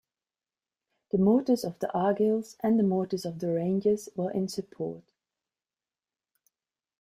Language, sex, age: English, female, 40-49